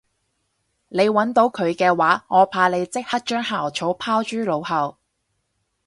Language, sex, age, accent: Cantonese, female, 30-39, 广州音